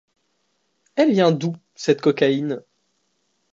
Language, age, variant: French, 19-29, Français de métropole